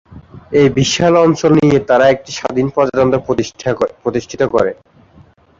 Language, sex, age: Bengali, male, 19-29